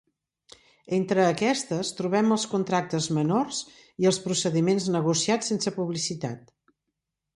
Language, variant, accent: Catalan, Central, central